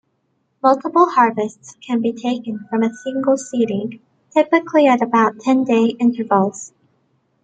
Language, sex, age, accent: English, female, 19-29, United States English